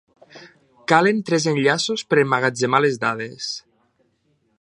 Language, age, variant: Catalan, 30-39, Septentrional